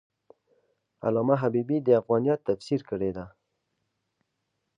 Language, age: Pashto, 19-29